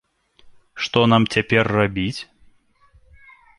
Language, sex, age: Belarusian, male, 30-39